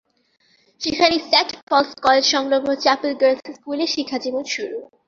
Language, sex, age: Bengali, female, under 19